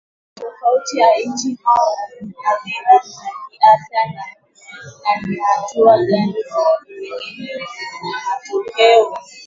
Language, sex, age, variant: Swahili, female, 19-29, Kiswahili cha Bara ya Kenya